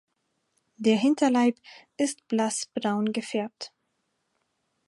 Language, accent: German, Deutschland Deutsch